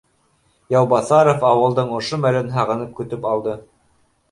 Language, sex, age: Bashkir, male, 19-29